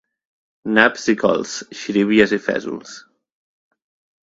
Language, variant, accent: Catalan, Central, central